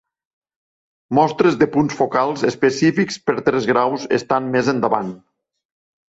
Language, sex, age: Catalan, male, 50-59